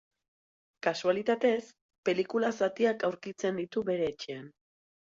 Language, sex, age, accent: Basque, female, 30-39, Erdialdekoa edo Nafarra (Gipuzkoa, Nafarroa)